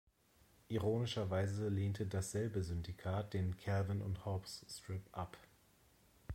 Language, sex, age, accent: German, male, 30-39, Deutschland Deutsch